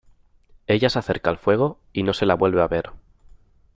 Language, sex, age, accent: Spanish, male, under 19, España: Norte peninsular (Asturias, Castilla y León, Cantabria, País Vasco, Navarra, Aragón, La Rioja, Guadalajara, Cuenca)